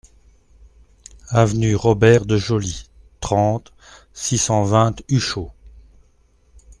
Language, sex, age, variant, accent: French, male, 40-49, Français d'Europe, Français de Belgique